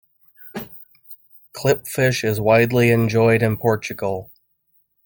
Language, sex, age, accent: English, male, 30-39, United States English